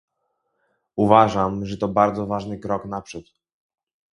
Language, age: Polish, 19-29